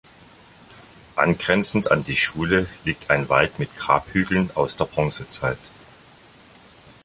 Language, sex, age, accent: German, male, 50-59, Deutschland Deutsch